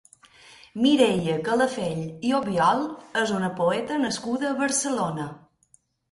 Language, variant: Catalan, Balear